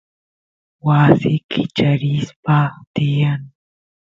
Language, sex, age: Santiago del Estero Quichua, female, 19-29